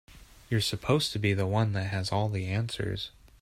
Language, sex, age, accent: English, male, 19-29, United States English